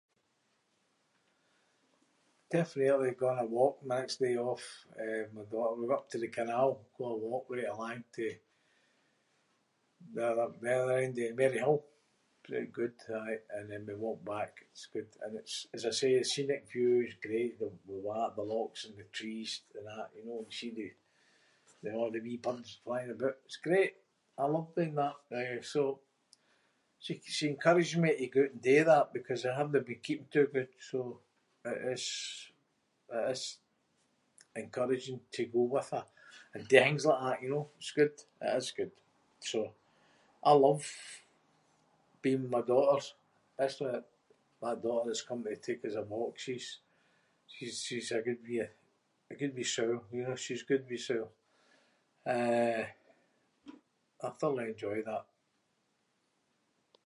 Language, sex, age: Scots, male, 60-69